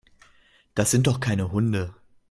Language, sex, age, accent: German, male, 19-29, Deutschland Deutsch